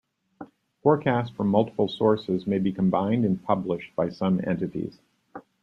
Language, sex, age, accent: English, male, 60-69, United States English